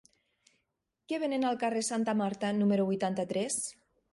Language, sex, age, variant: Catalan, female, 30-39, Nord-Occidental